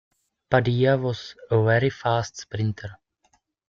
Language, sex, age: English, male, 19-29